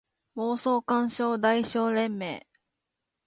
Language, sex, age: Japanese, female, 19-29